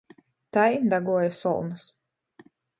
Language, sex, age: Latgalian, female, 30-39